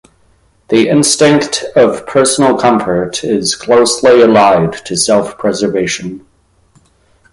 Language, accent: English, United States English